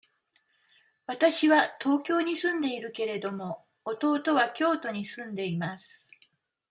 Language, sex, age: Japanese, female, 50-59